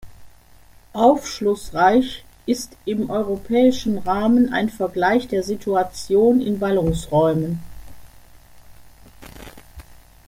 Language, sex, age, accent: German, female, 70-79, Deutschland Deutsch